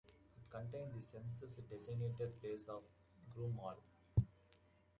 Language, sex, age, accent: English, male, 19-29, United States English